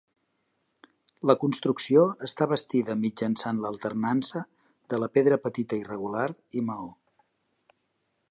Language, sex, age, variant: Catalan, male, 50-59, Central